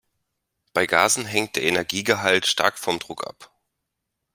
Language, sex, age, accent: German, male, 19-29, Deutschland Deutsch